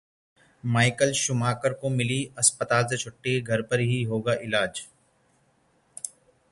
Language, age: Hindi, 30-39